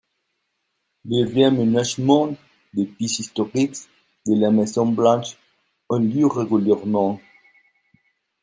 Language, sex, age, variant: French, male, 50-59, Français de métropole